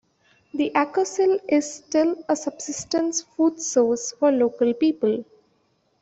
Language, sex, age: English, female, 19-29